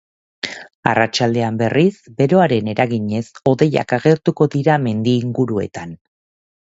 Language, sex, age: Basque, female, 40-49